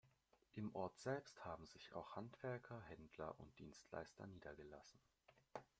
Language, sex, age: German, male, under 19